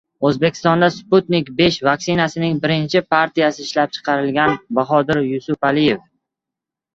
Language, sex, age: Uzbek, male, 19-29